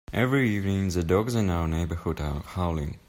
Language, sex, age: English, male, under 19